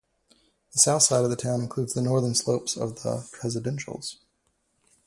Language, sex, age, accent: English, male, 30-39, United States English